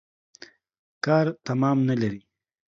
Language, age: Pashto, 19-29